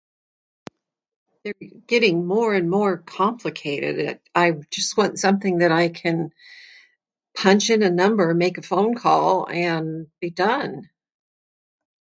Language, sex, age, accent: English, female, 80-89, United States English